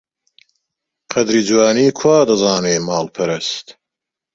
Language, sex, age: Central Kurdish, male, 30-39